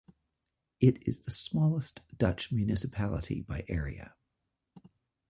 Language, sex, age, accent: English, male, 50-59, United States English